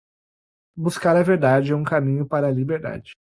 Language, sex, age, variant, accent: Portuguese, male, 19-29, Portuguese (Brasil), Gaucho